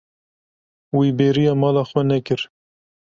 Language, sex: Kurdish, male